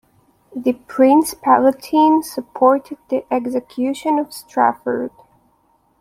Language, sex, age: English, female, 19-29